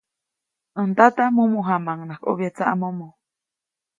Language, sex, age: Copainalá Zoque, female, 19-29